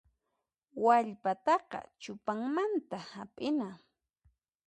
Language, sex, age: Puno Quechua, female, 30-39